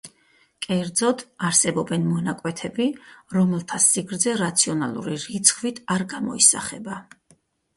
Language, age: Georgian, 40-49